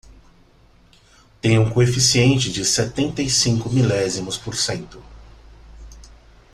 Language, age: Portuguese, 30-39